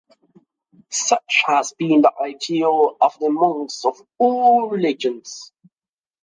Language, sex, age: English, male, 19-29